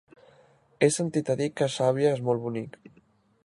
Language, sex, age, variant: Catalan, male, 19-29, Central